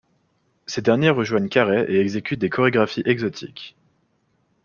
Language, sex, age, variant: French, male, 19-29, Français de métropole